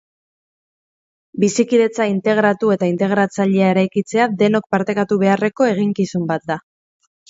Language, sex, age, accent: Basque, female, 30-39, Mendebalekoa (Araba, Bizkaia, Gipuzkoako mendebaleko herri batzuk)